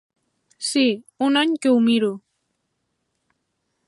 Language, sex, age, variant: Catalan, male, 30-39, Central